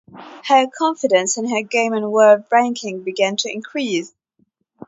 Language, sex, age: English, female, 30-39